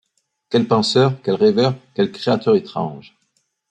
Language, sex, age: French, male, 40-49